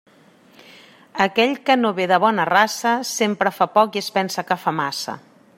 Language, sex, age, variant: Catalan, female, 40-49, Central